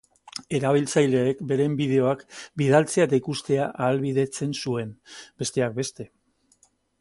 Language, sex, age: Basque, male, 60-69